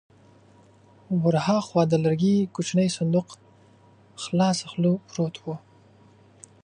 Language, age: Pashto, 19-29